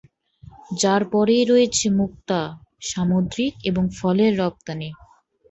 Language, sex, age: Bengali, female, 19-29